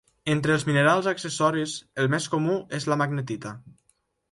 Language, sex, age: Catalan, male, under 19